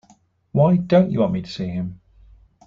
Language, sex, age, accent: English, male, 40-49, England English